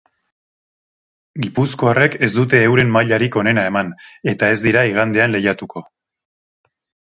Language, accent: Basque, Erdialdekoa edo Nafarra (Gipuzkoa, Nafarroa)